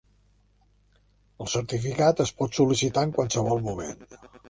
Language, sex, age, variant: Catalan, male, 70-79, Central